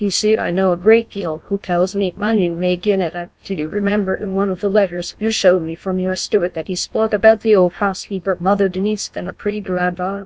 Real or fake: fake